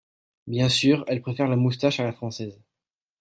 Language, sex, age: French, male, 19-29